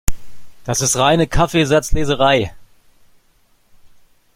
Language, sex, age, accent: German, male, 40-49, Deutschland Deutsch